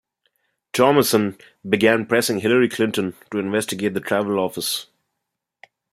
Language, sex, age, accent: English, male, 19-29, India and South Asia (India, Pakistan, Sri Lanka)